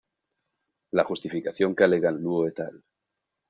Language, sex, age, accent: Spanish, male, 30-39, España: Norte peninsular (Asturias, Castilla y León, Cantabria, País Vasco, Navarra, Aragón, La Rioja, Guadalajara, Cuenca)